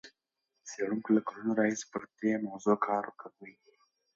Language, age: Pashto, under 19